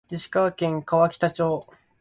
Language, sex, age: Japanese, male, 19-29